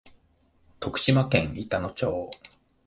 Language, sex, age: Japanese, male, 50-59